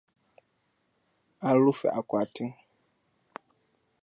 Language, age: Hausa, 19-29